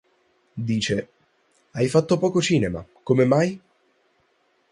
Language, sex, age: Italian, male, under 19